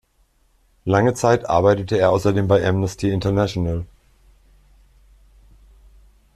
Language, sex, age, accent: German, male, 40-49, Deutschland Deutsch